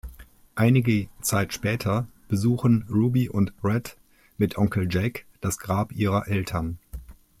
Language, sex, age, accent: German, male, 50-59, Deutschland Deutsch